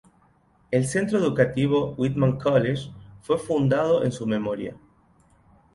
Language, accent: Spanish, Rioplatense: Argentina, Uruguay, este de Bolivia, Paraguay